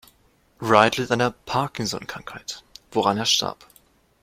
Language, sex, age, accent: German, male, under 19, Deutschland Deutsch